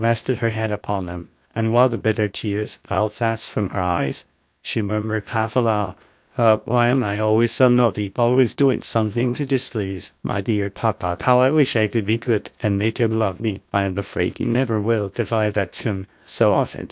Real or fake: fake